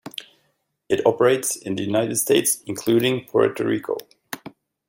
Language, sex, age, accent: English, male, 40-49, United States English